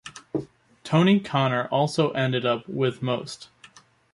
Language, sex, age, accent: English, male, 30-39, United States English